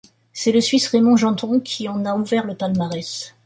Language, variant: French, Français de métropole